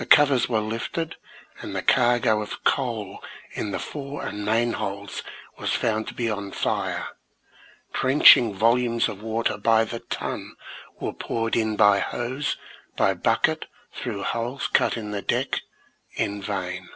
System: none